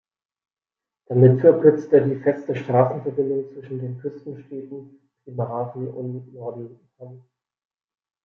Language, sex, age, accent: German, male, 19-29, Deutschland Deutsch